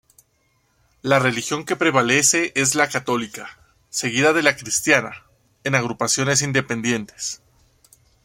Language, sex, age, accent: Spanish, male, 19-29, Andino-Pacífico: Colombia, Perú, Ecuador, oeste de Bolivia y Venezuela andina